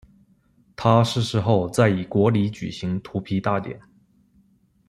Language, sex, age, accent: Chinese, male, 19-29, 出生地：北京市